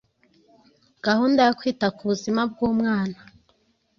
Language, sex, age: Kinyarwanda, female, 30-39